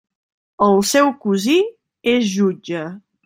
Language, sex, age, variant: Catalan, female, 19-29, Central